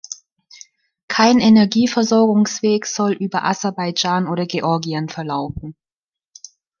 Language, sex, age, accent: German, female, 19-29, Deutschland Deutsch